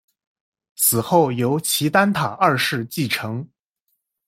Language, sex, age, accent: Chinese, male, 19-29, 出生地：江苏省